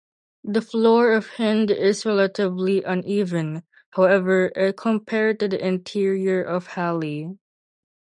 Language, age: English, under 19